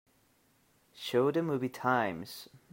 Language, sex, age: English, male, 30-39